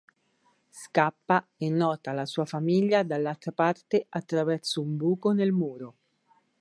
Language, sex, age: Italian, female, 40-49